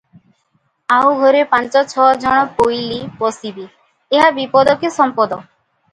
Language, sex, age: Odia, female, 19-29